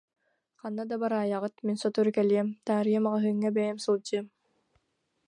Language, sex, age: Yakut, female, 19-29